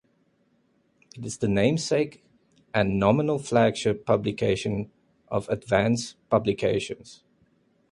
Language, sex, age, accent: English, male, 30-39, Southern African (South Africa, Zimbabwe, Namibia)